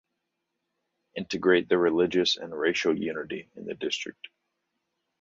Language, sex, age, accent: English, male, 19-29, United States English